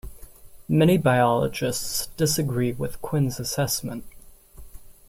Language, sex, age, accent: English, male, 19-29, United States English